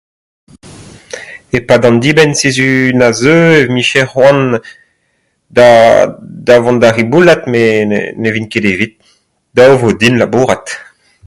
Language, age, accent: Breton, 30-39, Kerneveg; Leoneg